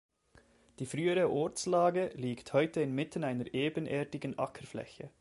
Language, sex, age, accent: German, male, 19-29, Schweizerdeutsch